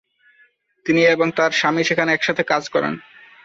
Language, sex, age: Bengali, male, 19-29